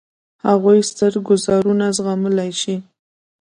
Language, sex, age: Pashto, female, 19-29